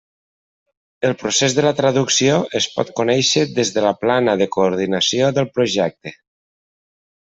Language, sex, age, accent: Catalan, male, 40-49, valencià